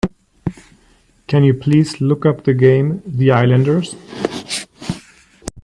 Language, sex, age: English, male, 30-39